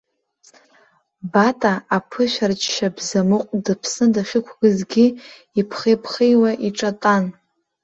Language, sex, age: Abkhazian, female, under 19